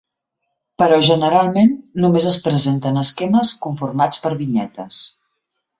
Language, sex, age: Catalan, female, 50-59